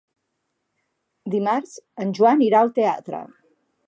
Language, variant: Catalan, Central